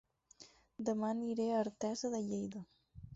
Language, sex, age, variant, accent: Catalan, female, 19-29, Balear, menorquí